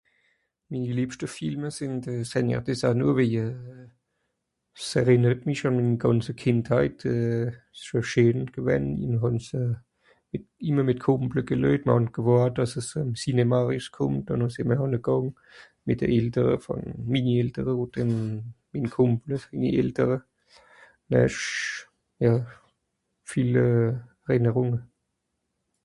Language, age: Swiss German, 30-39